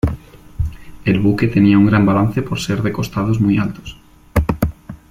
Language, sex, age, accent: Spanish, male, 19-29, España: Centro-Sur peninsular (Madrid, Toledo, Castilla-La Mancha)